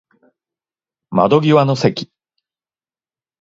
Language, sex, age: Japanese, male, 50-59